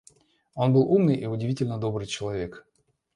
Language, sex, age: Russian, male, 40-49